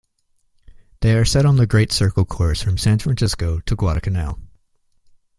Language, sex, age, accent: English, male, 19-29, United States English